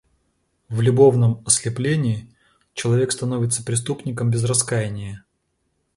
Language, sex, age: Russian, male, 40-49